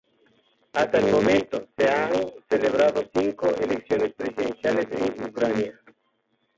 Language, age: Spanish, 40-49